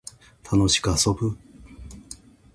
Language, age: Japanese, 60-69